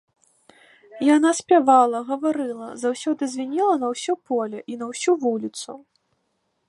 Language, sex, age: Belarusian, female, 19-29